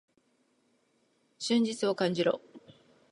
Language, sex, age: Japanese, female, 50-59